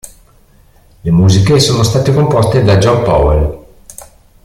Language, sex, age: Italian, male, 50-59